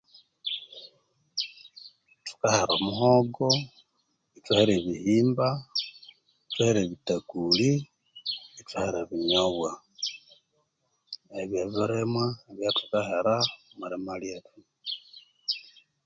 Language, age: Konzo, 40-49